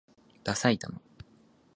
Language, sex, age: Japanese, male, 19-29